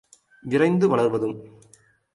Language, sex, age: Tamil, male, 19-29